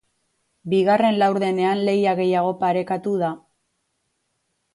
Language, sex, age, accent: Basque, female, 19-29, Mendebalekoa (Araba, Bizkaia, Gipuzkoako mendebaleko herri batzuk)